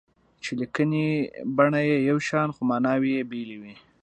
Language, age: Pashto, 19-29